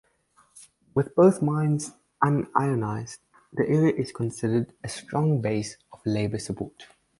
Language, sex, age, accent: English, male, under 19, Southern African (South Africa, Zimbabwe, Namibia)